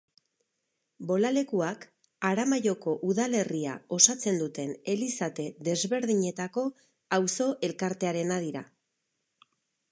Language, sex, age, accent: Basque, female, 50-59, Erdialdekoa edo Nafarra (Gipuzkoa, Nafarroa)